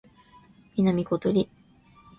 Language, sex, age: Japanese, female, under 19